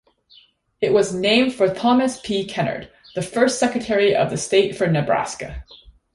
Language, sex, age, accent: English, female, 19-29, Canadian English